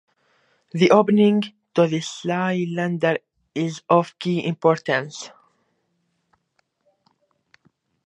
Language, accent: English, United States English